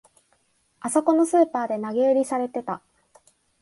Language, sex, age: Japanese, female, 19-29